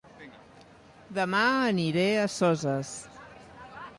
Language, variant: Catalan, Central